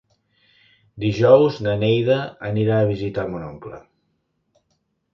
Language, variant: Catalan, Central